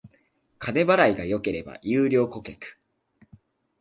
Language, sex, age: Japanese, male, under 19